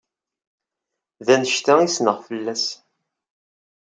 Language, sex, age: Kabyle, male, 30-39